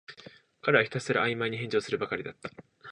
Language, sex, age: Japanese, male, 19-29